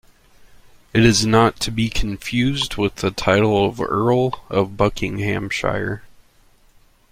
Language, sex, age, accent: English, male, 30-39, United States English